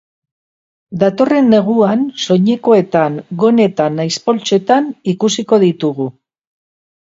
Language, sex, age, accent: Basque, female, 60-69, Mendebalekoa (Araba, Bizkaia, Gipuzkoako mendebaleko herri batzuk)